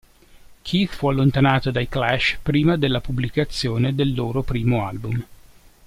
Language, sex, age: Italian, male, 40-49